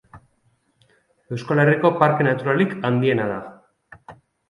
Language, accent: Basque, Mendebalekoa (Araba, Bizkaia, Gipuzkoako mendebaleko herri batzuk)